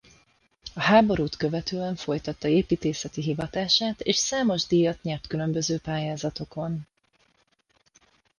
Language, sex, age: Hungarian, female, 30-39